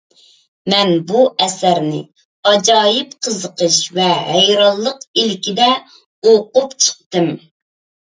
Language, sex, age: Uyghur, female, 19-29